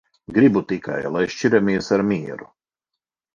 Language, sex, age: Latvian, male, 50-59